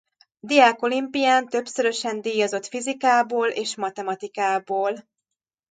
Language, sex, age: Hungarian, female, 30-39